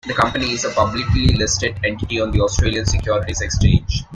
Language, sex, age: English, male, 19-29